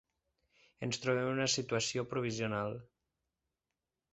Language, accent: Catalan, Tortosí